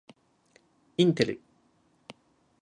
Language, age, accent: Japanese, 30-39, 標準